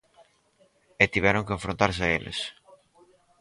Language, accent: Galician, Normativo (estándar)